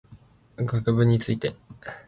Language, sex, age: Japanese, male, 19-29